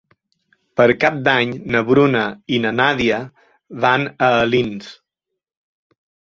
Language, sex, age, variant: Catalan, male, 40-49, Balear